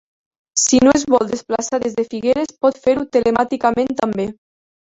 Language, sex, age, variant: Catalan, female, under 19, Nord-Occidental